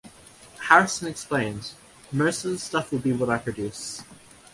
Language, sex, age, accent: English, male, under 19, Australian English